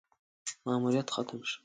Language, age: Pashto, under 19